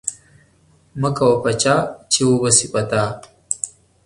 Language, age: Pashto, 30-39